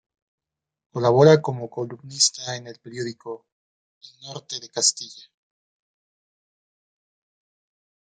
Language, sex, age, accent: Spanish, male, 40-49, México